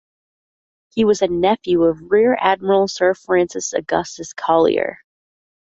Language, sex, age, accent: English, female, 19-29, United States English